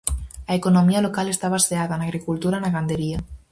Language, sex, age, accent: Galician, female, under 19, Central (gheada)